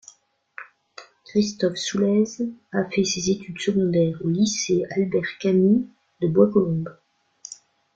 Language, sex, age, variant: French, female, 40-49, Français de métropole